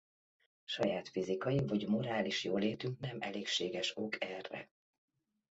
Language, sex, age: Hungarian, female, 40-49